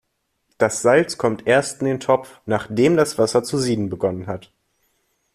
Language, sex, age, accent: German, male, under 19, Deutschland Deutsch